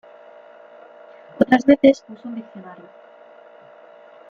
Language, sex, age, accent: Spanish, female, 19-29, España: Norte peninsular (Asturias, Castilla y León, Cantabria, País Vasco, Navarra, Aragón, La Rioja, Guadalajara, Cuenca)